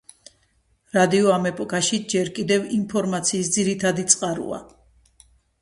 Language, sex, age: Georgian, female, 60-69